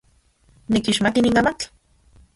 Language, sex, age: Central Puebla Nahuatl, female, 40-49